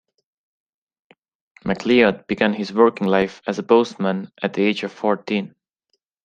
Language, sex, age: English, male, 19-29